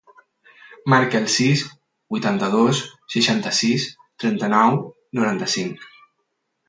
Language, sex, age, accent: Catalan, male, 19-29, valencià